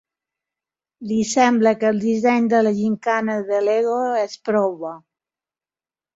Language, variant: Catalan, Balear